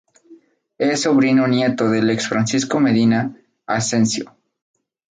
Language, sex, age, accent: Spanish, male, 19-29, México